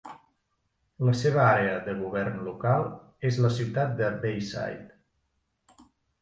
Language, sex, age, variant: Catalan, male, 40-49, Central